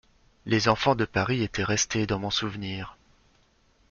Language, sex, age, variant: French, male, 40-49, Français de métropole